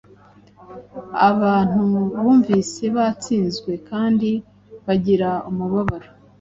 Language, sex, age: Kinyarwanda, female, 40-49